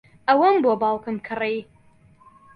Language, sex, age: Central Kurdish, male, 40-49